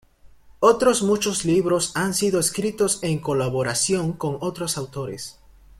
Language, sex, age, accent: Spanish, male, under 19, Andino-Pacífico: Colombia, Perú, Ecuador, oeste de Bolivia y Venezuela andina